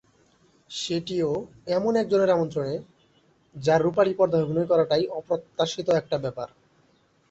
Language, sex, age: Bengali, male, 19-29